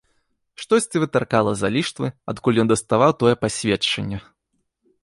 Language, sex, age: Belarusian, male, 30-39